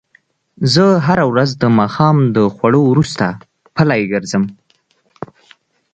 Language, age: Pashto, 19-29